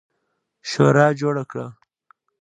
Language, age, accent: Pashto, 19-29, معیاري پښتو